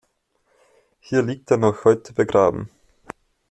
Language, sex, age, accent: German, male, 19-29, Österreichisches Deutsch